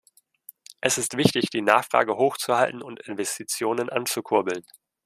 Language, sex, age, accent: German, male, 19-29, Deutschland Deutsch